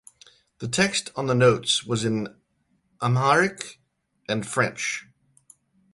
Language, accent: English, United States English